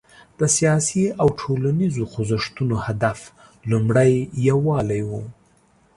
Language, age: Pashto, 30-39